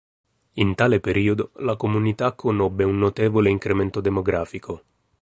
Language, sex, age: Italian, male, 30-39